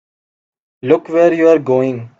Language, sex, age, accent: English, male, 19-29, India and South Asia (India, Pakistan, Sri Lanka)